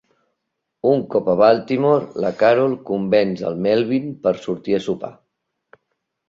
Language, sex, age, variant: Catalan, male, 50-59, Central